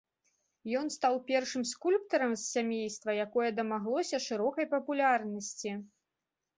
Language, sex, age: Belarusian, female, 19-29